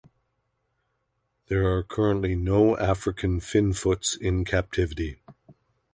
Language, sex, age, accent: English, male, 50-59, Canadian English